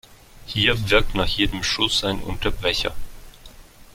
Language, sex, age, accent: German, male, 30-39, Schweizerdeutsch